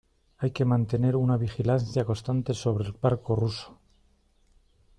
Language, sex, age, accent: Spanish, male, 40-49, España: Norte peninsular (Asturias, Castilla y León, Cantabria, País Vasco, Navarra, Aragón, La Rioja, Guadalajara, Cuenca)